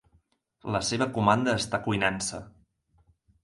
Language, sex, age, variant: Catalan, male, 19-29, Central